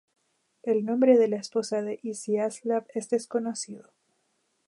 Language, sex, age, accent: Spanish, female, 19-29, Chileno: Chile, Cuyo